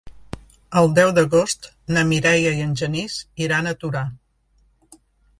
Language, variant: Catalan, Central